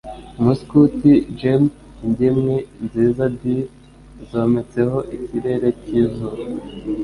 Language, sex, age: Kinyarwanda, male, 30-39